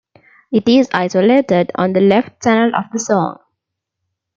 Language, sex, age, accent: English, female, 19-29, India and South Asia (India, Pakistan, Sri Lanka)